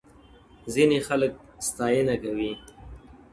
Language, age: Pashto, 19-29